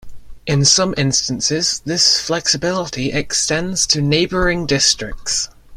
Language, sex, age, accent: English, male, under 19, England English